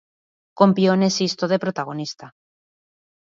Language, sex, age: Galician, female, 40-49